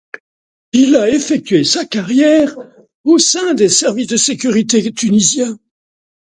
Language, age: French, 50-59